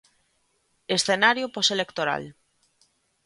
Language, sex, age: Galician, female, 30-39